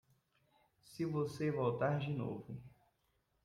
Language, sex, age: Portuguese, male, 19-29